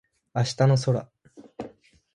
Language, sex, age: Japanese, male, 19-29